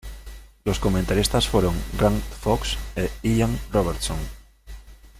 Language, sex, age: Spanish, male, 40-49